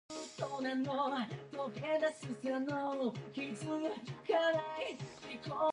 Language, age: English, under 19